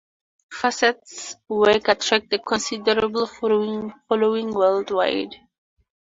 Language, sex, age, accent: English, female, 19-29, Southern African (South Africa, Zimbabwe, Namibia)